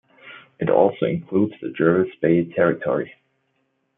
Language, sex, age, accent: English, male, 19-29, England English